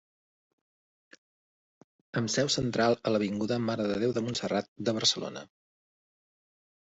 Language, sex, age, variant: Catalan, male, 40-49, Central